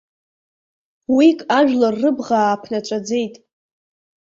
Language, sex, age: Abkhazian, female, 19-29